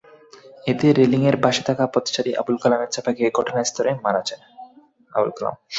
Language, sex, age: Bengali, male, 19-29